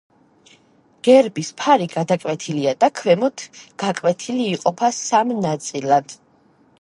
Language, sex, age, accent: Georgian, female, 19-29, ჩვეულებრივი